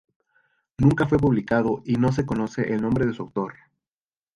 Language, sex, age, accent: Spanish, male, 19-29, México